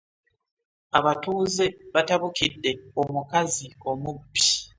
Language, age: Ganda, 19-29